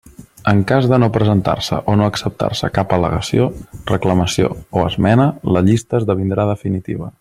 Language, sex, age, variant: Catalan, male, 30-39, Central